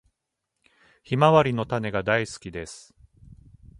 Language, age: Japanese, 50-59